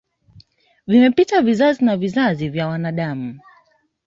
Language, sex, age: Swahili, female, 19-29